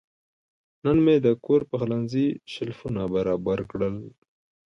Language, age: Pashto, 19-29